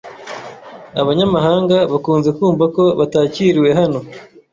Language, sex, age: Kinyarwanda, male, 19-29